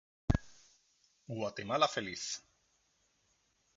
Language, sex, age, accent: Spanish, male, 40-49, España: Sur peninsular (Andalucia, Extremadura, Murcia)